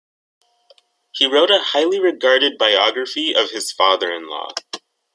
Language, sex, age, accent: English, male, under 19, United States English